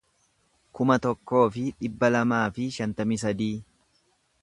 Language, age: Oromo, 30-39